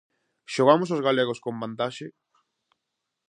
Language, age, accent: Galician, 19-29, Normativo (estándar)